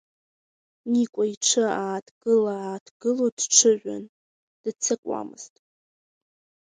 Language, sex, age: Abkhazian, female, under 19